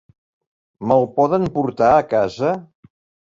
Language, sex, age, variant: Catalan, male, 60-69, Central